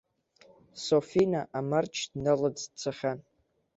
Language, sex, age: Abkhazian, male, under 19